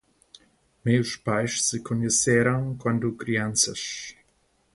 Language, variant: Portuguese, Portuguese (Portugal)